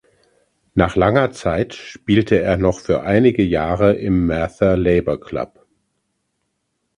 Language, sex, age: German, male, 50-59